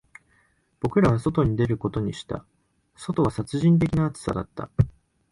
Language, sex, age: Japanese, male, 19-29